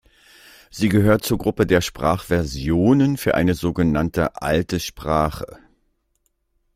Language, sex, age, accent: German, male, 60-69, Deutschland Deutsch